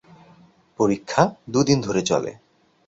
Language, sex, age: Bengali, male, 30-39